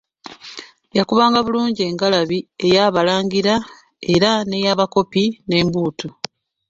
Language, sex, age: Ganda, female, 30-39